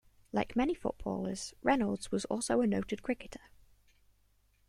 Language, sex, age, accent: English, female, 19-29, England English